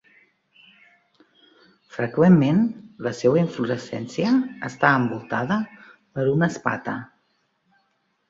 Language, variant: Catalan, Central